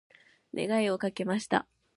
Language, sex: Japanese, female